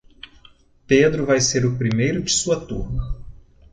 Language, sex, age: Portuguese, male, 50-59